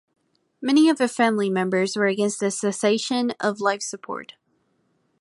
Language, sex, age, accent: English, female, under 19, United States English